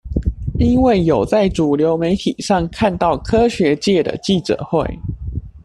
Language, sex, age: Chinese, male, under 19